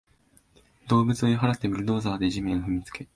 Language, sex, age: Japanese, male, 19-29